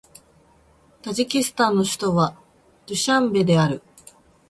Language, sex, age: Japanese, female, 30-39